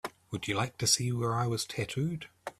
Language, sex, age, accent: English, male, 30-39, New Zealand English